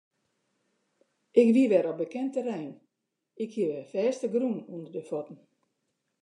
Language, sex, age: Western Frisian, female, 60-69